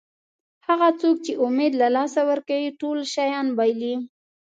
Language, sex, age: Pashto, female, 30-39